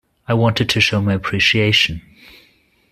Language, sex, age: English, male, 30-39